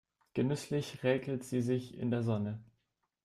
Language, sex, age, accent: German, male, 19-29, Deutschland Deutsch